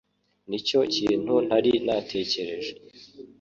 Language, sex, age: Kinyarwanda, male, 19-29